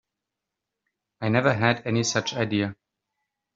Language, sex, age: English, male, 40-49